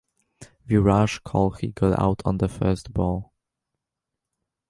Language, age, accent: English, under 19, England English